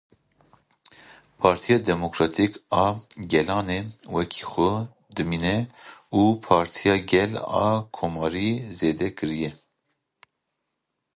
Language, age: Kurdish, 40-49